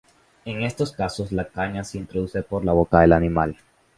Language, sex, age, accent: Spanish, male, under 19, América central